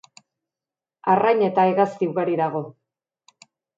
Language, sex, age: Basque, female, 40-49